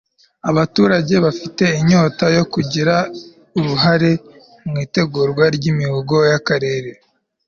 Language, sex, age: Kinyarwanda, male, 19-29